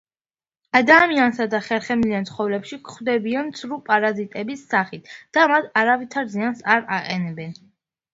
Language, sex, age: Georgian, female, under 19